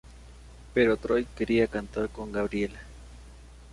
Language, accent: Spanish, Andino-Pacífico: Colombia, Perú, Ecuador, oeste de Bolivia y Venezuela andina